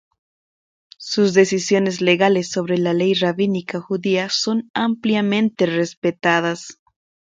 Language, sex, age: Spanish, female, 19-29